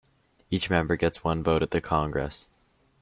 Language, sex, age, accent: English, male, under 19, United States English